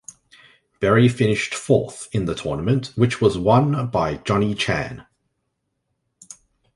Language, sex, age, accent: English, male, 30-39, Australian English